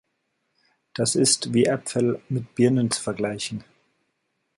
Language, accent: German, Deutschland Deutsch